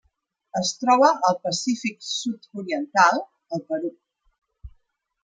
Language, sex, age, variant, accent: Catalan, female, 50-59, Nord-Occidental, Empordanès